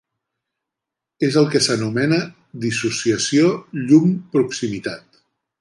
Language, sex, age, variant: Catalan, male, 60-69, Central